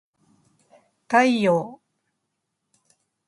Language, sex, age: Japanese, female, 50-59